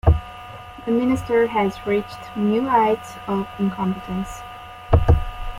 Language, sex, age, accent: English, female, 19-29, United States English